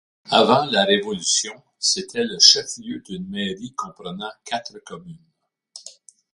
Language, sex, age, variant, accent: French, male, 70-79, Français d'Amérique du Nord, Français du Canada